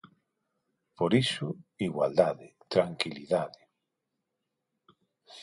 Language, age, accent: Galician, 40-49, Normativo (estándar); Neofalante